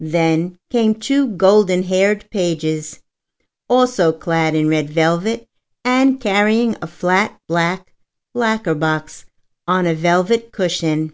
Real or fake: real